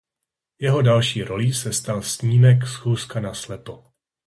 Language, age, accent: Czech, 40-49, pražský